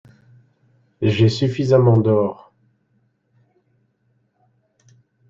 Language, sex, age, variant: French, male, 50-59, Français de métropole